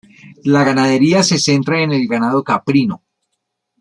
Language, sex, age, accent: Spanish, male, 60-69, Caribe: Cuba, Venezuela, Puerto Rico, República Dominicana, Panamá, Colombia caribeña, México caribeño, Costa del golfo de México